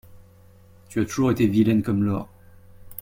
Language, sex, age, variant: French, male, 30-39, Français de métropole